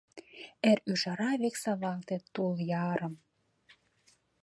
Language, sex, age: Mari, female, 19-29